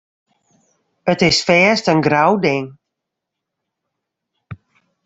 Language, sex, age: Western Frisian, female, 60-69